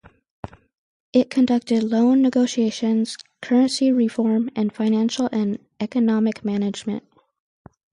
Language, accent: English, United States English